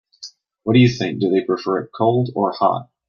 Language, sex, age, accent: English, male, 30-39, Canadian English